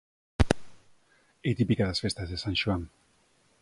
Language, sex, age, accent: Galician, male, 50-59, Normativo (estándar)